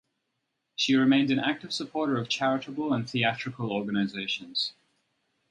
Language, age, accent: English, 30-39, Australian English